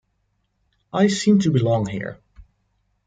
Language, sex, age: English, male, 19-29